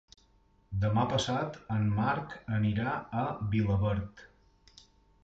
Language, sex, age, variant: Catalan, male, 50-59, Balear